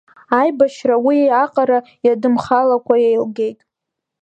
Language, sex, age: Abkhazian, female, 19-29